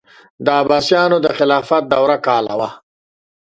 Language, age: Pashto, 40-49